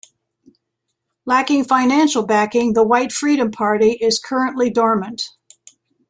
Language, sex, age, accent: English, female, 70-79, United States English